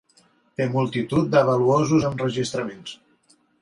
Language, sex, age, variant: Catalan, male, 40-49, Central